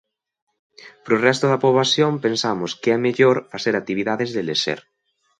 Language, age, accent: Galician, 19-29, Atlántico (seseo e gheada)